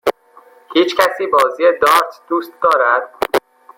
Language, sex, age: Persian, male, 19-29